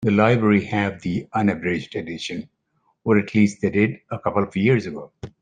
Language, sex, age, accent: English, male, 50-59, India and South Asia (India, Pakistan, Sri Lanka)